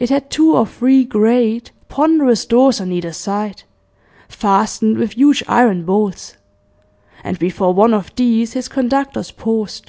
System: none